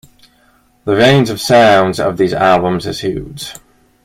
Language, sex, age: English, male, 19-29